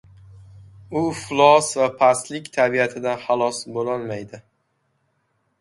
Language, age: Uzbek, 19-29